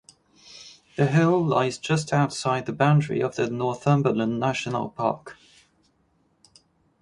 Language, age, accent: English, 19-29, England English